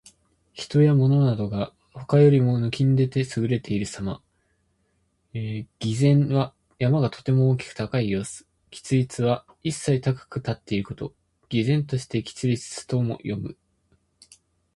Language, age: Japanese, 19-29